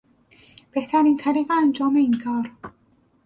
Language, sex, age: Persian, female, 40-49